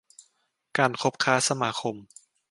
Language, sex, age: Thai, male, under 19